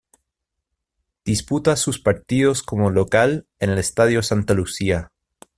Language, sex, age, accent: Spanish, male, 30-39, Chileno: Chile, Cuyo